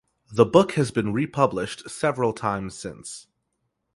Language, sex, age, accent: English, male, 19-29, Canadian English